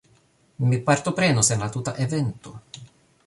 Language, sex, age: Esperanto, male, 40-49